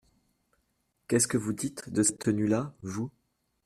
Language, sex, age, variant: French, male, 19-29, Français de métropole